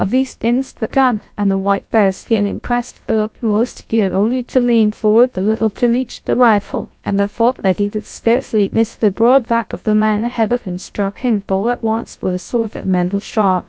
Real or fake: fake